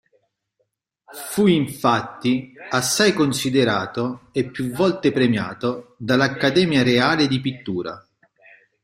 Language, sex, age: Italian, male, 40-49